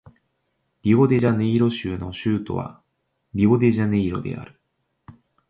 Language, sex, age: Japanese, male, 19-29